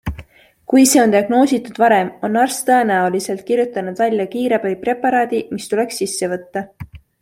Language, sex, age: Estonian, female, 19-29